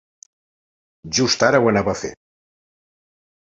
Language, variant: Catalan, Central